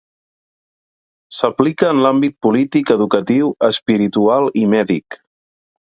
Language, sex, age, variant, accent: Catalan, male, 19-29, Central, central